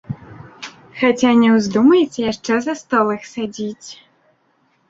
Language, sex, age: Belarusian, female, 19-29